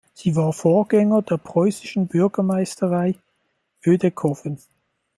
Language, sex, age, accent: German, male, 19-29, Schweizerdeutsch